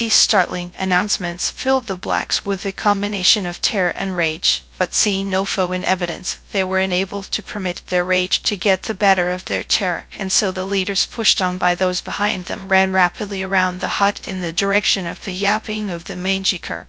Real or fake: fake